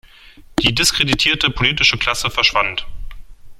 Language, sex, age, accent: German, male, 19-29, Deutschland Deutsch